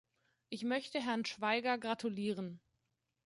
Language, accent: German, Deutschland Deutsch